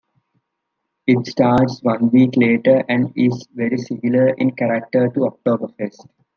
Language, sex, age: English, male, under 19